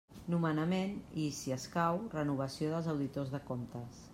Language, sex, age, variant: Catalan, female, 40-49, Central